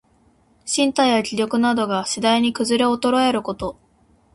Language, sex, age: Japanese, female, 19-29